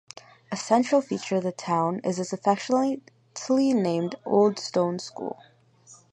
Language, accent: English, United States English